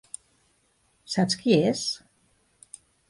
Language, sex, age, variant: Catalan, female, 60-69, Central